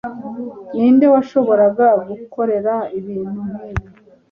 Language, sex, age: Kinyarwanda, female, 30-39